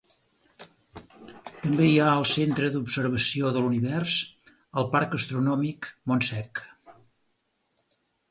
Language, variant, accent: Catalan, Central, central; Empordanès